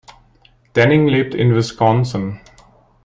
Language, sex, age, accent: German, male, 50-59, Deutschland Deutsch